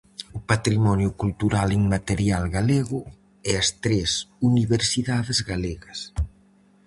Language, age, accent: Galician, 50-59, Central (gheada)